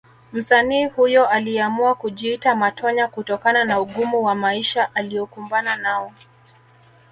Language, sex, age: Swahili, male, 30-39